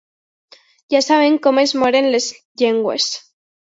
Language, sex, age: Catalan, female, under 19